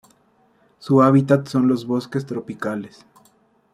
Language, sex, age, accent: Spanish, male, 19-29, México